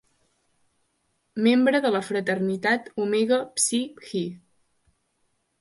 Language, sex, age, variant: Catalan, female, under 19, Central